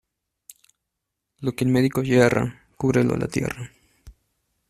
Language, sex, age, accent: Spanish, male, 19-29, Andino-Pacífico: Colombia, Perú, Ecuador, oeste de Bolivia y Venezuela andina